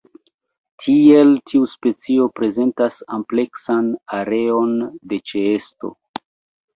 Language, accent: Esperanto, Internacia